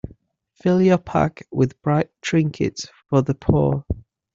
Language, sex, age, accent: English, male, 30-39, England English